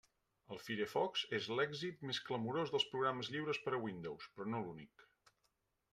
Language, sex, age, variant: Catalan, male, 40-49, Central